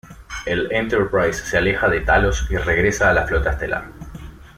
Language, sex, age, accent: Spanish, male, 19-29, Rioplatense: Argentina, Uruguay, este de Bolivia, Paraguay